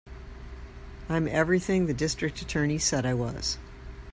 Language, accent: English, United States English